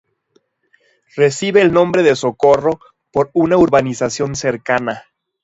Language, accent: Spanish, México